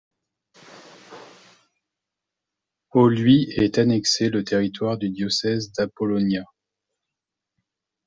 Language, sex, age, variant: French, male, 40-49, Français de métropole